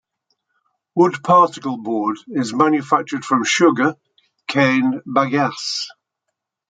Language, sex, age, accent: English, male, 70-79, England English